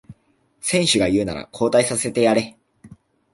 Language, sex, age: Japanese, male, under 19